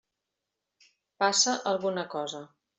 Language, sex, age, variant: Catalan, female, 50-59, Central